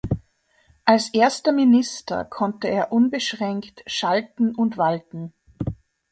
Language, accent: German, Österreichisches Deutsch